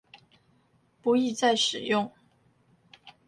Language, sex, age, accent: Chinese, female, under 19, 出生地：臺中市